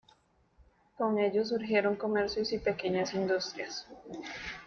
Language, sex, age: Spanish, female, 19-29